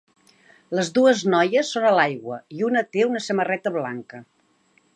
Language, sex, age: Catalan, female, 60-69